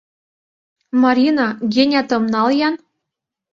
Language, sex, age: Mari, female, 19-29